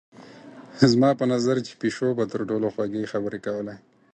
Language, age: Pashto, 19-29